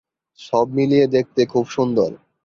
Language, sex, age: Bengali, male, 19-29